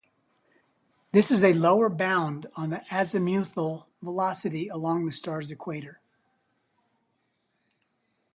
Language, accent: English, United States English